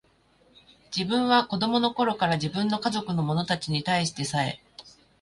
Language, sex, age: Japanese, female, 40-49